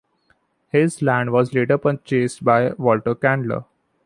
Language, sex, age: English, male, 19-29